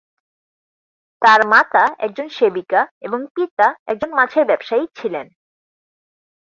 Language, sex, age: Bengali, female, 19-29